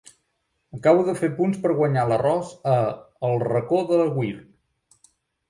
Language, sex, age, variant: Catalan, male, 40-49, Central